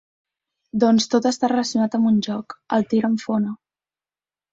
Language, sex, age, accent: Catalan, female, 19-29, Camp de Tarragona